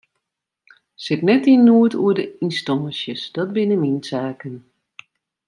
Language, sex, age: Western Frisian, female, 30-39